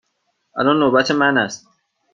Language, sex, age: Persian, male, 19-29